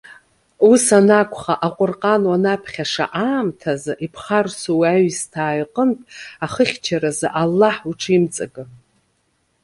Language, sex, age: Abkhazian, female, 40-49